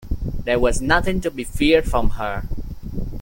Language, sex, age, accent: English, male, 19-29, United States English